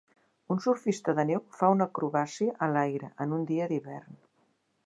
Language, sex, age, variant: Catalan, female, 60-69, Central